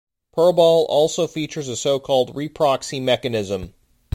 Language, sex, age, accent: English, male, 30-39, United States English